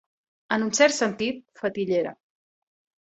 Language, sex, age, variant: Catalan, female, 30-39, Central